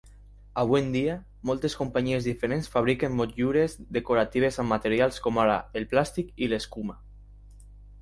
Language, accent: Catalan, valencià